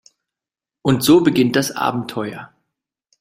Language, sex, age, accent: German, male, 40-49, Deutschland Deutsch